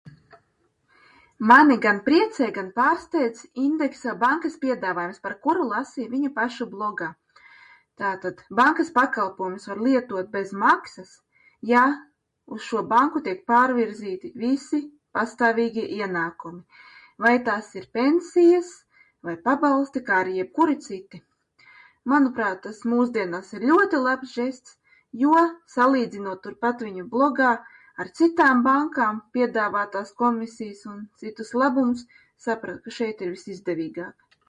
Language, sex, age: Latvian, female, 19-29